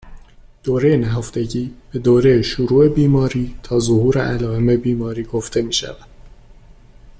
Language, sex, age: Persian, male, 19-29